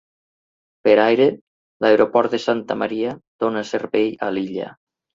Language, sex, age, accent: Catalan, male, 50-59, valencià